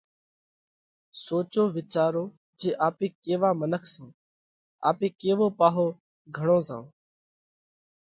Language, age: Parkari Koli, 19-29